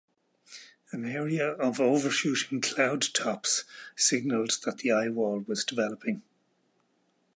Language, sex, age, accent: English, male, 60-69, Irish English